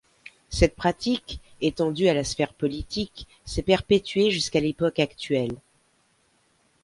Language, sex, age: French, female, 50-59